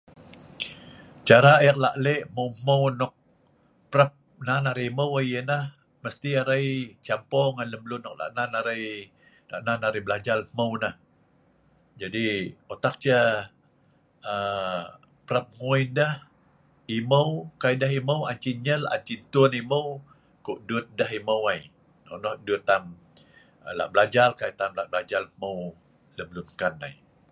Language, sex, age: Sa'ban, male, 60-69